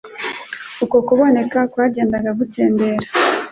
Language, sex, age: Kinyarwanda, female, 19-29